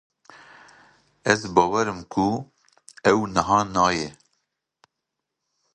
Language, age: Kurdish, 40-49